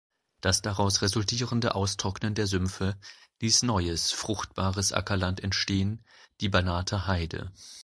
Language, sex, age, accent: German, male, 40-49, Deutschland Deutsch